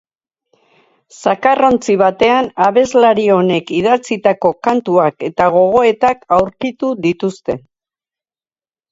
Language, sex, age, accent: Basque, female, 70-79, Erdialdekoa edo Nafarra (Gipuzkoa, Nafarroa)